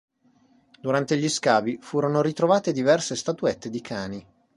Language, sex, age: Italian, male, 40-49